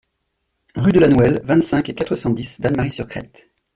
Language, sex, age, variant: French, male, 40-49, Français de métropole